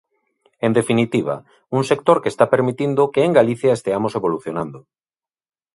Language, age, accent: Galician, 40-49, Normativo (estándar)